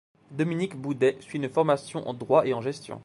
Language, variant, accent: French, Français d'Europe, Français de Suisse